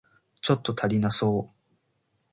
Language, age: Japanese, 19-29